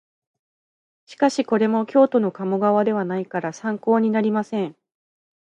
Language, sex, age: Japanese, female, 30-39